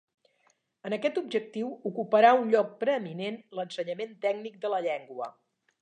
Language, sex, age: Catalan, female, 60-69